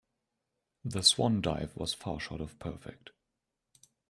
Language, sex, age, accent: English, male, 19-29, England English